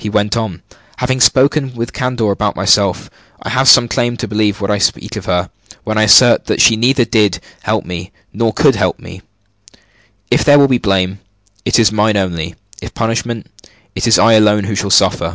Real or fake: real